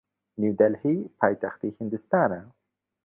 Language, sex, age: Central Kurdish, male, 19-29